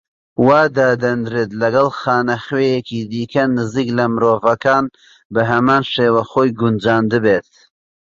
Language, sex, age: Central Kurdish, male, 30-39